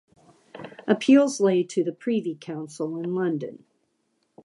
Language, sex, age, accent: English, female, 50-59, United States English